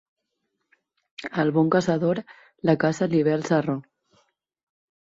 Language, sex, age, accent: Catalan, female, 19-29, valencià; apitxat